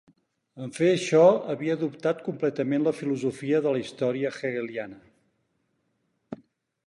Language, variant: Catalan, Central